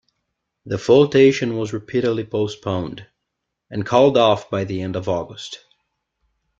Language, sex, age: English, male, 19-29